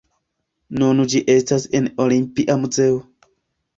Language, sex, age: Esperanto, male, 19-29